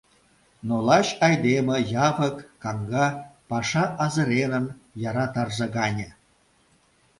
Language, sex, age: Mari, male, 60-69